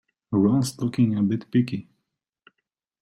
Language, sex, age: English, male, 30-39